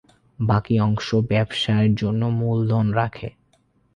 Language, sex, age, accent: Bengali, male, 19-29, Bengali; Bangla